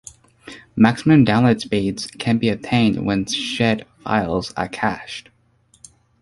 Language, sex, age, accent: English, male, 19-29, Australian English